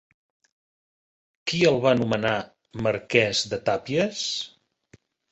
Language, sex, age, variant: Catalan, male, 60-69, Central